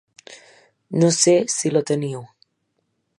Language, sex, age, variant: Catalan, female, 19-29, Central